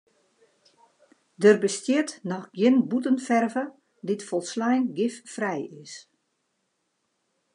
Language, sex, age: Western Frisian, female, 50-59